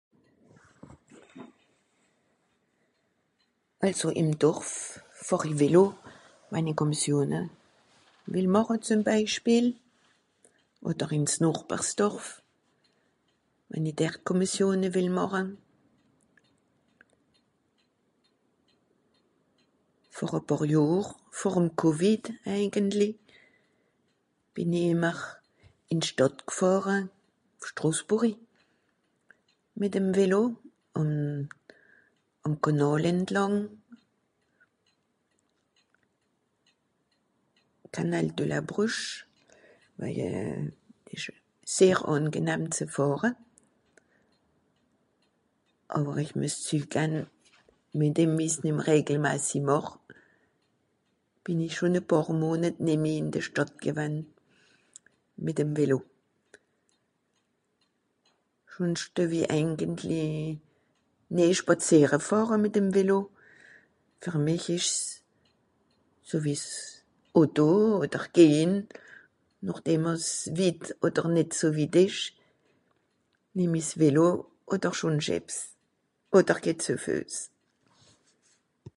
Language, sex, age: Swiss German, female, 70-79